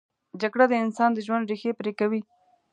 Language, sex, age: Pashto, female, 19-29